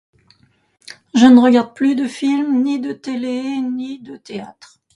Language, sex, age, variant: French, female, 70-79, Français de métropole